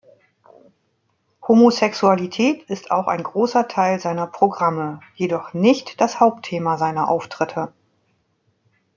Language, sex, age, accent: German, female, 40-49, Deutschland Deutsch